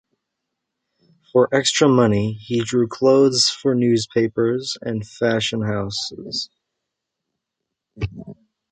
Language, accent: English, United States English